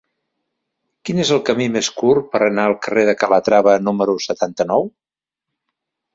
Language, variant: Catalan, Central